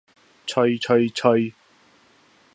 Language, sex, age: Cantonese, male, 30-39